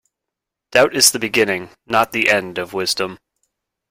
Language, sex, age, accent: English, male, 19-29, United States English